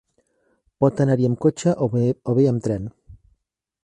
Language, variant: Catalan, Central